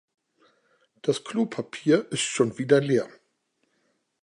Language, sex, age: German, male, 40-49